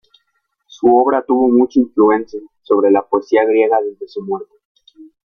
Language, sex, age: Spanish, female, 19-29